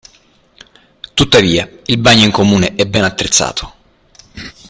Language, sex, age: Italian, male, 30-39